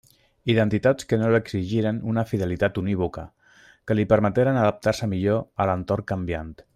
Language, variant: Catalan, Central